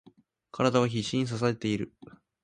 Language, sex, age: Japanese, male, under 19